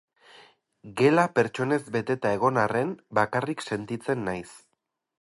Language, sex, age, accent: Basque, male, 30-39, Erdialdekoa edo Nafarra (Gipuzkoa, Nafarroa)